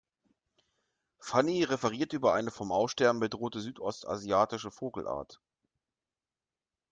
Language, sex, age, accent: German, male, 40-49, Deutschland Deutsch